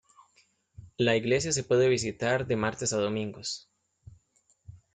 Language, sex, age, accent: Spanish, male, 19-29, América central